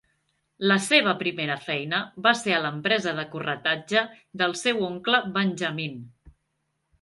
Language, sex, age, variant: Catalan, female, 30-39, Central